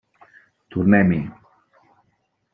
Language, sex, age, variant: Catalan, male, 50-59, Central